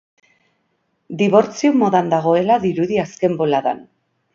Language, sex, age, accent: Basque, female, 40-49, Erdialdekoa edo Nafarra (Gipuzkoa, Nafarroa)